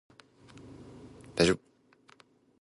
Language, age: Japanese, 19-29